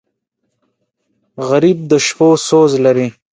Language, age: Pashto, 19-29